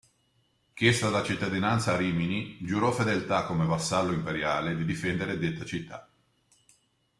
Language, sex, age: Italian, male, 60-69